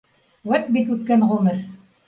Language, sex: Bashkir, female